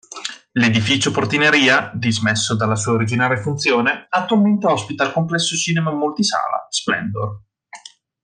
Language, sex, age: Italian, male, 19-29